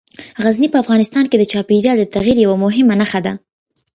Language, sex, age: Pashto, female, 19-29